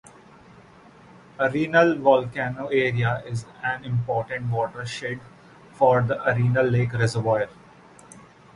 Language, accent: English, India and South Asia (India, Pakistan, Sri Lanka)